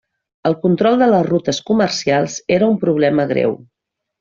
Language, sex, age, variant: Catalan, female, 40-49, Central